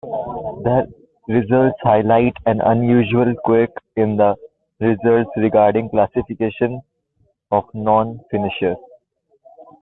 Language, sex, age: English, male, 19-29